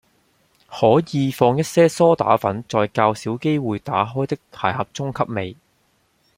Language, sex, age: Cantonese, male, 19-29